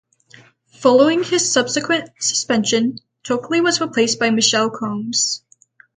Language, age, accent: English, under 19, United States English